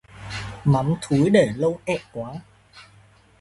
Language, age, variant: Vietnamese, 19-29, Hà Nội